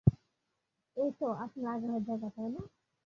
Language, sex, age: Bengali, female, 19-29